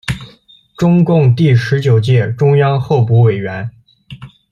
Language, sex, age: Chinese, male, 19-29